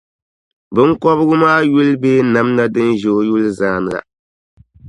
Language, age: Dagbani, 19-29